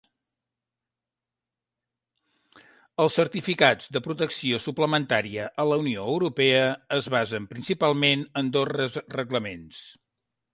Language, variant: Catalan, Central